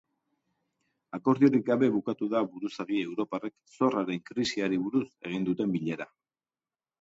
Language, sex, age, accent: Basque, male, 40-49, Erdialdekoa edo Nafarra (Gipuzkoa, Nafarroa)